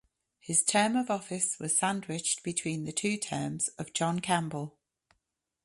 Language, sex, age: English, female, 50-59